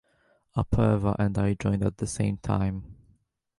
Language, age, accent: English, under 19, England English